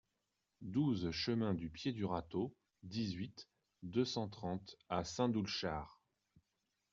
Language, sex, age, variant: French, male, 30-39, Français de métropole